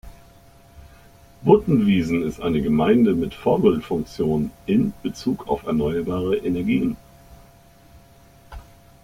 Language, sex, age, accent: German, male, 50-59, Deutschland Deutsch